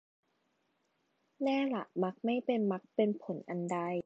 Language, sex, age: Thai, female, 19-29